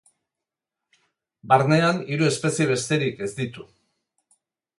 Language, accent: Basque, Erdialdekoa edo Nafarra (Gipuzkoa, Nafarroa)